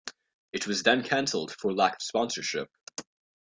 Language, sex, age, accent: English, male, under 19, West Indies and Bermuda (Bahamas, Bermuda, Jamaica, Trinidad)